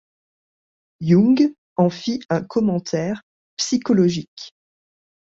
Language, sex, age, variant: French, female, 40-49, Français de métropole